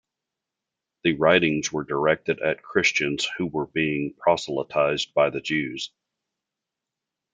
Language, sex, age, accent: English, male, 50-59, United States English